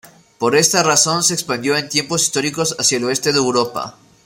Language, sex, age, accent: Spanish, male, 19-29, Andino-Pacífico: Colombia, Perú, Ecuador, oeste de Bolivia y Venezuela andina